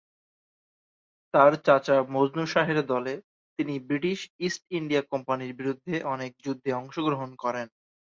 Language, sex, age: Bengali, male, 19-29